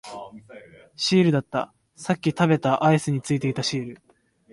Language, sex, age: Japanese, male, under 19